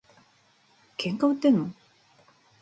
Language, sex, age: Japanese, female, 40-49